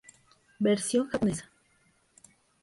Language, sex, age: Spanish, female, 30-39